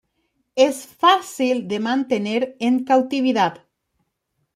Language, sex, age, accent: Spanish, female, 30-39, Rioplatense: Argentina, Uruguay, este de Bolivia, Paraguay